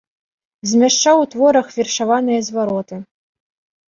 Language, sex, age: Belarusian, female, 19-29